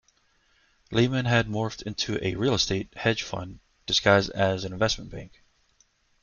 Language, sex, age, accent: English, male, 30-39, United States English